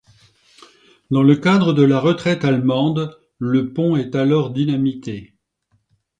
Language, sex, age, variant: French, male, 60-69, Français de métropole